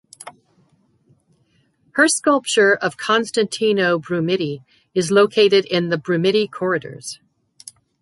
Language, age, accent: English, 60-69, United States English